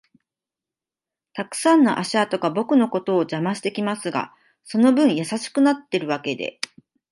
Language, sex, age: Japanese, female, 40-49